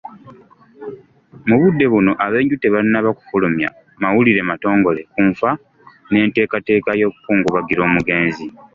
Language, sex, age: Ganda, male, 30-39